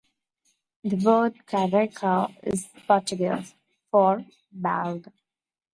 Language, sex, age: English, female, 19-29